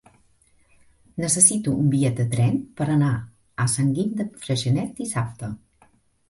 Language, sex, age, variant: Catalan, female, 40-49, Central